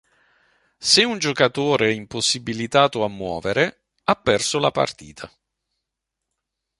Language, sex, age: Italian, male, 40-49